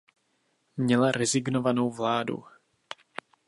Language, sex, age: Czech, male, 30-39